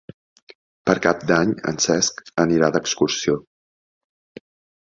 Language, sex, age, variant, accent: Catalan, male, 30-39, Central, Barceloní